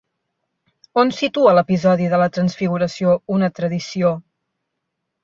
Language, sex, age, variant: Catalan, female, 19-29, Central